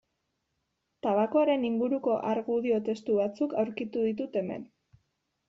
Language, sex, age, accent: Basque, female, 19-29, Mendebalekoa (Araba, Bizkaia, Gipuzkoako mendebaleko herri batzuk)